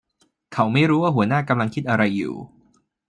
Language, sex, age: Thai, male, 19-29